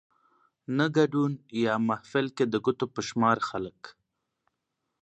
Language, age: Pashto, 19-29